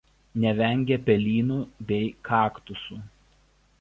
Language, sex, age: Lithuanian, male, 30-39